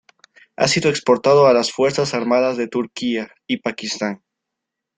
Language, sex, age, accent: Spanish, male, 19-29, Andino-Pacífico: Colombia, Perú, Ecuador, oeste de Bolivia y Venezuela andina